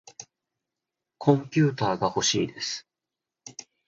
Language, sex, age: Japanese, male, 19-29